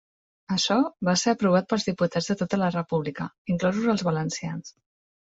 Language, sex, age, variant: Catalan, female, 30-39, Central